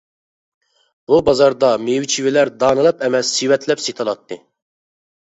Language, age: Uyghur, 19-29